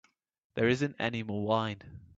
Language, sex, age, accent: English, male, 19-29, England English